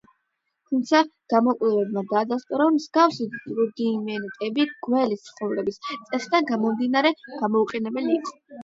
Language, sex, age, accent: Georgian, male, under 19, ჩვეულებრივი